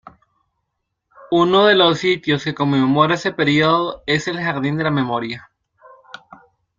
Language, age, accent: Spanish, 19-29, América central